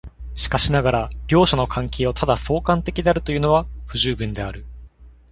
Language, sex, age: Japanese, male, 19-29